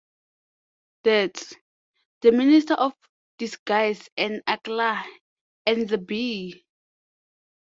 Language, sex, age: English, female, 19-29